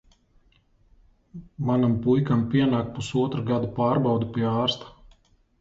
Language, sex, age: Latvian, male, 40-49